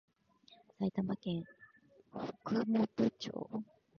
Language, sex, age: Japanese, female, 19-29